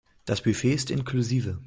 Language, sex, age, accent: German, male, 19-29, Deutschland Deutsch